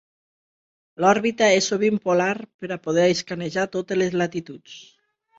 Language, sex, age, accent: Catalan, female, 40-49, Lleida